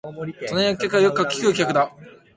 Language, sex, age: Japanese, male, under 19